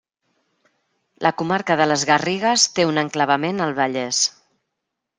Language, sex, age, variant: Catalan, female, 40-49, Central